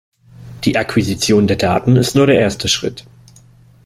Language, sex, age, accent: German, male, 19-29, Deutschland Deutsch